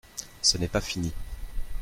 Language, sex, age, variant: French, male, 30-39, Français de métropole